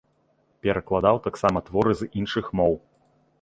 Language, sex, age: Belarusian, male, 30-39